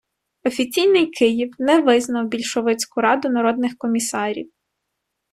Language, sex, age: Ukrainian, female, 30-39